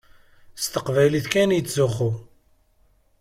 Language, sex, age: Kabyle, male, 30-39